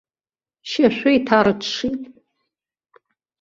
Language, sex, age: Abkhazian, female, 60-69